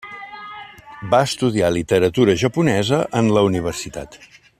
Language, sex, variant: Catalan, male, Central